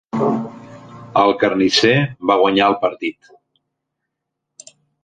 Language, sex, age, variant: Catalan, male, 40-49, Central